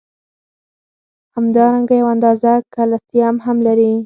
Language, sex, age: Pashto, female, under 19